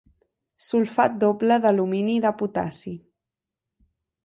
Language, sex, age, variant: Catalan, female, under 19, Central